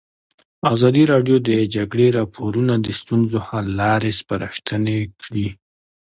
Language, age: Pashto, 30-39